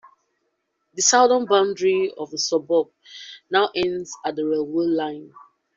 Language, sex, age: English, female, 30-39